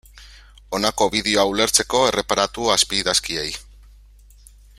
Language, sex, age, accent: Basque, male, 30-39, Mendebalekoa (Araba, Bizkaia, Gipuzkoako mendebaleko herri batzuk)